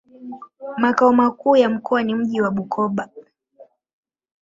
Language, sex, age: Swahili, male, 19-29